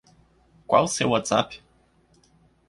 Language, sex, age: Portuguese, male, 19-29